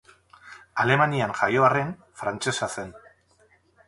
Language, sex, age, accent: Basque, male, 50-59, Erdialdekoa edo Nafarra (Gipuzkoa, Nafarroa)